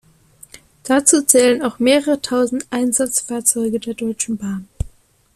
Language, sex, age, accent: German, female, 19-29, Deutschland Deutsch